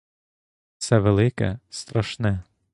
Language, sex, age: Ukrainian, male, 19-29